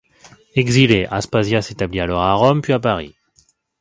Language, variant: French, Français de métropole